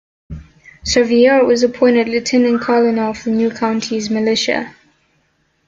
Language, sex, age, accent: English, female, 19-29, United States English